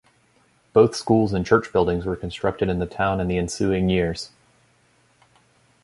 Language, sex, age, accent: English, male, 30-39, United States English